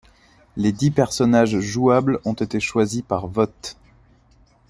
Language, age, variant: French, 40-49, Français de métropole